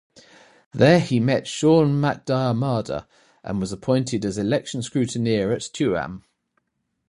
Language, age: English, 40-49